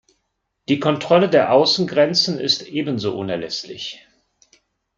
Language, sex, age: German, male, 50-59